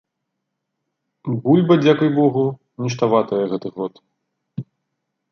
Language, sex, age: Belarusian, male, 30-39